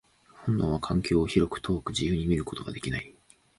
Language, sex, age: Japanese, male, 19-29